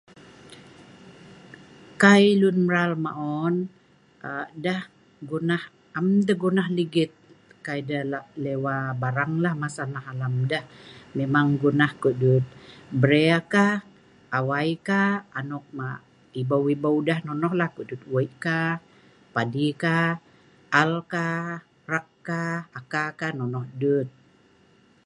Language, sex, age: Sa'ban, female, 50-59